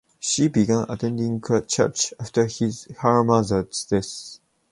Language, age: English, 19-29